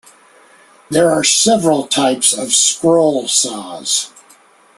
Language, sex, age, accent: English, male, 50-59, United States English